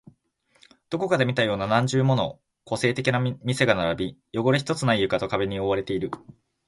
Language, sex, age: Japanese, male, 19-29